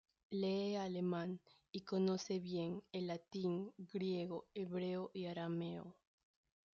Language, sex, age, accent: Spanish, female, 19-29, Andino-Pacífico: Colombia, Perú, Ecuador, oeste de Bolivia y Venezuela andina